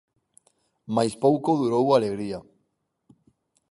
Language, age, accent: Galician, 19-29, Normativo (estándar)